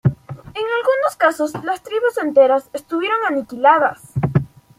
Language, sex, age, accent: Spanish, male, 19-29, Andino-Pacífico: Colombia, Perú, Ecuador, oeste de Bolivia y Venezuela andina